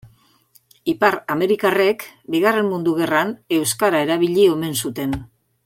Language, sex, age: Basque, female, 60-69